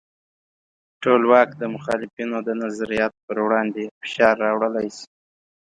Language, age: Pashto, 19-29